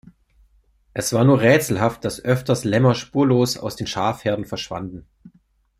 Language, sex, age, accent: German, male, 40-49, Deutschland Deutsch